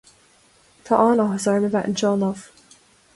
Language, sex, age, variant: Irish, female, 19-29, Gaeilge na Mumhan